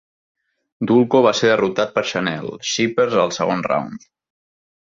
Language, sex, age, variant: Catalan, male, 19-29, Central